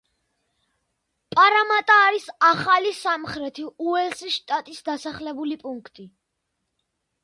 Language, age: Georgian, under 19